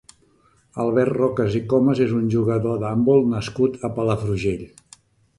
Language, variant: Catalan, Central